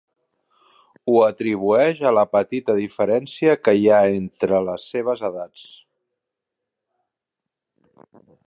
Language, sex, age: Catalan, male, 50-59